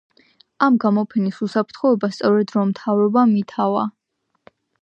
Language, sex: Georgian, female